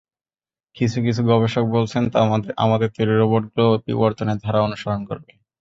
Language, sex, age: Bengali, male, 19-29